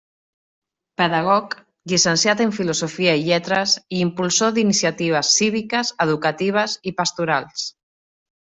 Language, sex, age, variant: Catalan, female, 40-49, Central